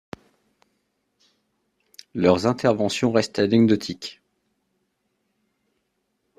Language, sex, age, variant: French, male, 30-39, Français de métropole